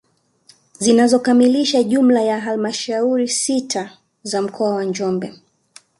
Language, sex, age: Swahili, female, 19-29